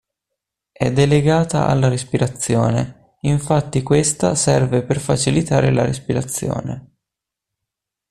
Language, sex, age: Italian, male, 19-29